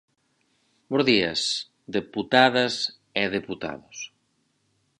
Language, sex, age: Galician, male, 40-49